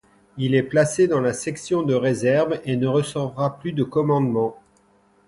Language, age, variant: French, 50-59, Français de métropole